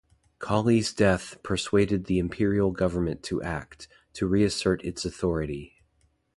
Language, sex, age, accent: English, male, 30-39, United States English